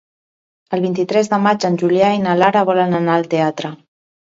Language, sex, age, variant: Catalan, female, 40-49, Central